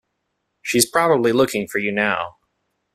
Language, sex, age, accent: English, male, 19-29, United States English